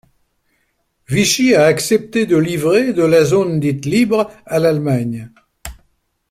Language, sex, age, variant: French, male, 70-79, Français de métropole